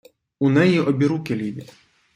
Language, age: Ukrainian, 19-29